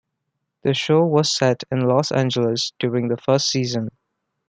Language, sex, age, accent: English, male, 19-29, India and South Asia (India, Pakistan, Sri Lanka)